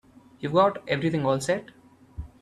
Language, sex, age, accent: English, male, 19-29, India and South Asia (India, Pakistan, Sri Lanka)